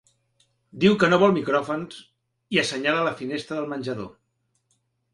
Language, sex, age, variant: Catalan, male, 40-49, Central